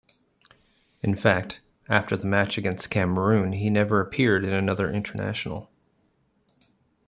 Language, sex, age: English, male, 40-49